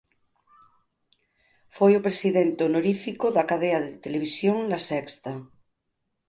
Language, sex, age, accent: Galician, female, 50-59, Central (sen gheada)